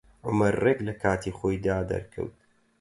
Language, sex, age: Central Kurdish, male, 30-39